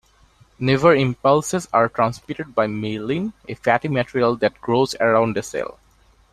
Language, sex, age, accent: English, male, 19-29, India and South Asia (India, Pakistan, Sri Lanka)